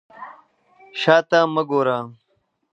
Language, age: Pashto, 30-39